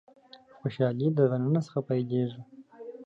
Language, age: Pashto, 19-29